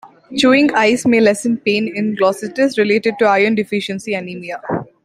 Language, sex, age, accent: English, female, 19-29, India and South Asia (India, Pakistan, Sri Lanka)